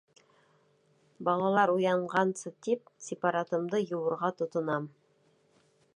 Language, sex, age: Bashkir, female, 30-39